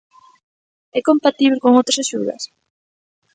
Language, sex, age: Galician, female, 19-29